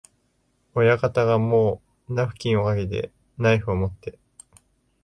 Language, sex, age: Japanese, male, 19-29